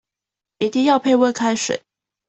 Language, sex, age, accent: Chinese, female, 19-29, 出生地：臺北市